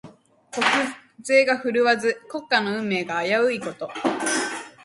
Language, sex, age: Japanese, female, under 19